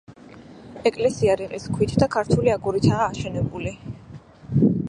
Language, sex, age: Georgian, female, 19-29